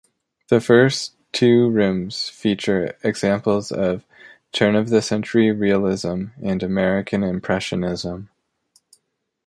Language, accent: English, United States English